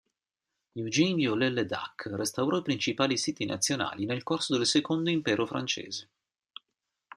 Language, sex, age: Italian, male, 50-59